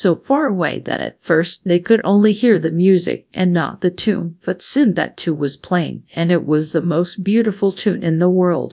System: TTS, GradTTS